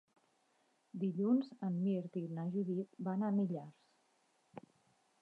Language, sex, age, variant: Catalan, female, 40-49, Central